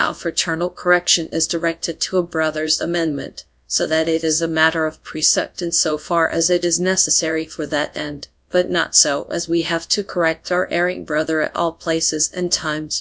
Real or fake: fake